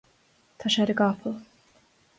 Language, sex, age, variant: Irish, female, 19-29, Gaeilge Chonnacht